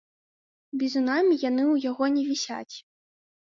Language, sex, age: Belarusian, female, under 19